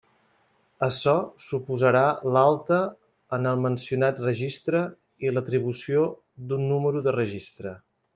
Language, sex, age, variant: Catalan, male, 30-39, Central